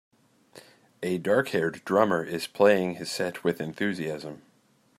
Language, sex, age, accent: English, male, 30-39, United States English